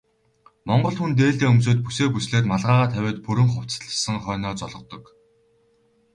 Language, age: Mongolian, 19-29